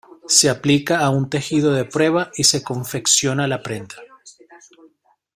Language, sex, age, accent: Spanish, male, 30-39, Caribe: Cuba, Venezuela, Puerto Rico, República Dominicana, Panamá, Colombia caribeña, México caribeño, Costa del golfo de México